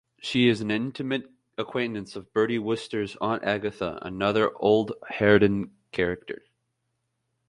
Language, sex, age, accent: English, male, 19-29, United States English